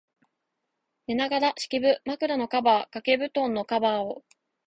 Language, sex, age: Japanese, female, 19-29